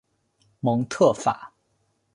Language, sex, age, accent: Chinese, male, 19-29, 出生地：辽宁省